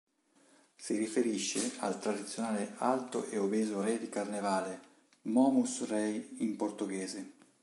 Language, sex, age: Italian, male, 50-59